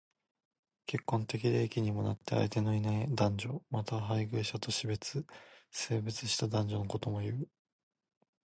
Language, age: Japanese, 19-29